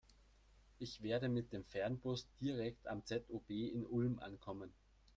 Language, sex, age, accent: German, male, 30-39, Österreichisches Deutsch